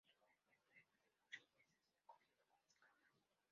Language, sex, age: Spanish, female, 19-29